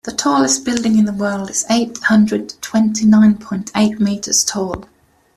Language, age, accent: English, 19-29, England English